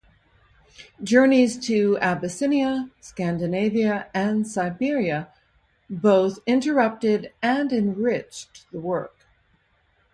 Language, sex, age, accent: English, female, 60-69, United States English